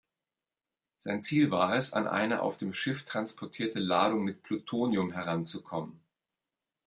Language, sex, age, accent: German, male, 40-49, Deutschland Deutsch